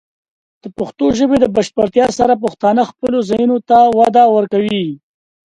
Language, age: Pashto, 19-29